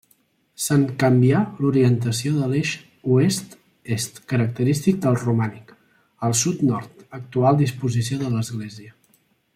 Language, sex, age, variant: Catalan, male, 19-29, Central